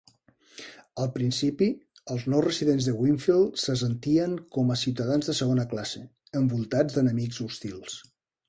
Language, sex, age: Catalan, male, 50-59